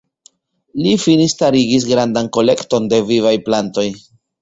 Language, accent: Esperanto, Internacia